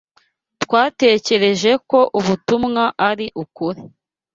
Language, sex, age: Kinyarwanda, female, 19-29